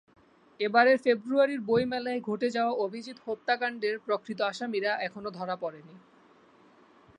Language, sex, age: Bengali, male, under 19